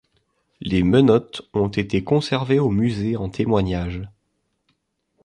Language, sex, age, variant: French, male, under 19, Français de métropole